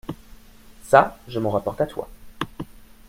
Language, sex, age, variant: French, male, 19-29, Français de métropole